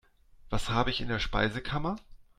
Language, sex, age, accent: German, male, 40-49, Deutschland Deutsch